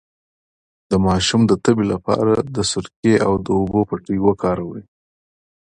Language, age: Pashto, 30-39